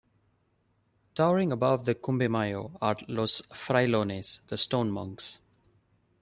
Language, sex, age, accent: English, male, 30-39, India and South Asia (India, Pakistan, Sri Lanka)